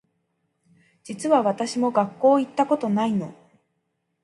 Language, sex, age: Japanese, female, 30-39